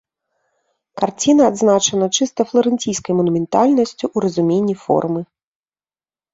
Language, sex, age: Belarusian, female, 30-39